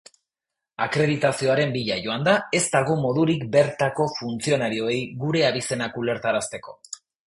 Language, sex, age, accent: Basque, male, 19-29, Erdialdekoa edo Nafarra (Gipuzkoa, Nafarroa)